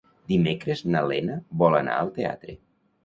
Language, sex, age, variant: Catalan, male, 50-59, Nord-Occidental